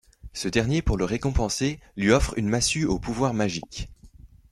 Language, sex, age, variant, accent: French, male, 19-29, Français d'Europe, Français de Belgique